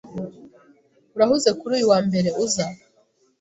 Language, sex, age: Kinyarwanda, female, 19-29